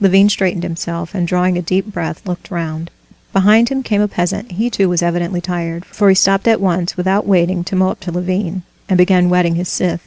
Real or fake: real